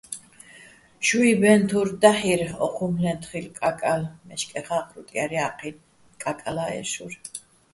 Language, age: Bats, 60-69